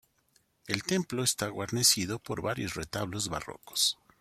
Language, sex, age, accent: Spanish, male, 50-59, México